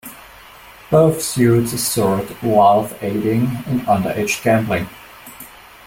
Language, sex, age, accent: English, male, 19-29, England English